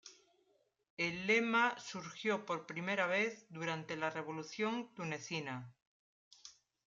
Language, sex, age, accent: Spanish, female, 50-59, España: Norte peninsular (Asturias, Castilla y León, Cantabria, País Vasco, Navarra, Aragón, La Rioja, Guadalajara, Cuenca)